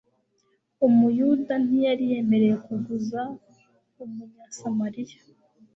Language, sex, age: Kinyarwanda, female, 19-29